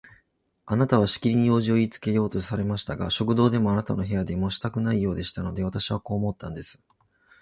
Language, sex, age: Japanese, male, 40-49